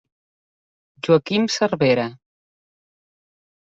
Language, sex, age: Catalan, female, 40-49